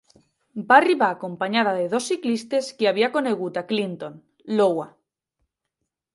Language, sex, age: Catalan, male, under 19